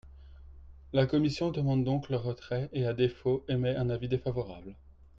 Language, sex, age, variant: French, male, 30-39, Français de métropole